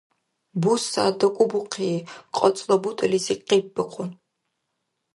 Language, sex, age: Dargwa, female, 19-29